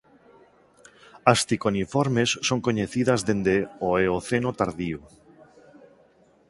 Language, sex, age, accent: Galician, male, 50-59, Neofalante